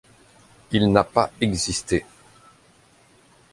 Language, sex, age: French, male, 50-59